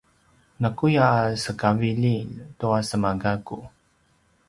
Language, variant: Paiwan, pinayuanan a kinaikacedasan (東排灣語)